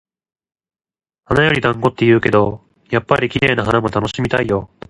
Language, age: Japanese, 19-29